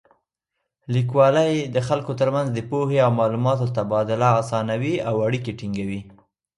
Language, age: Pashto, 19-29